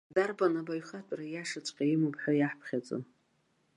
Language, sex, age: Abkhazian, female, 50-59